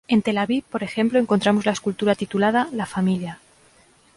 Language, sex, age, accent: Spanish, female, 30-39, España: Centro-Sur peninsular (Madrid, Toledo, Castilla-La Mancha)